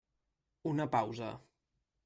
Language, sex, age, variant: Catalan, male, 19-29, Central